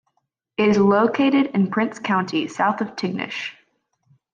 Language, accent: English, United States English